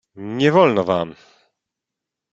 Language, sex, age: Polish, male, 30-39